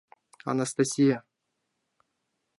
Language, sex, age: Mari, male, 19-29